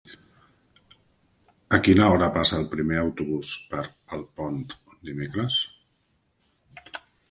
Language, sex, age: Catalan, male, 40-49